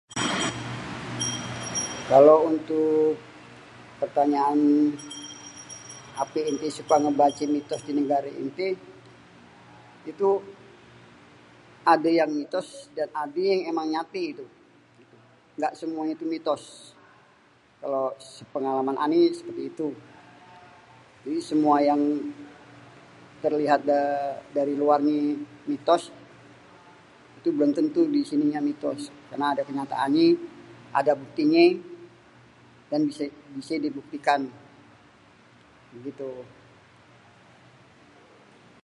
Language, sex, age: Betawi, male, 40-49